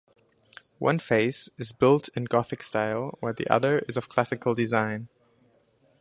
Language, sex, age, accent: English, male, 19-29, German English